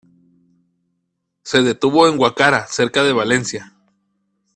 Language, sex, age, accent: Spanish, male, 30-39, México